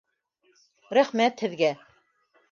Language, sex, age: Bashkir, female, 60-69